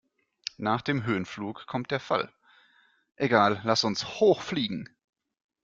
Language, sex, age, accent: German, male, 30-39, Deutschland Deutsch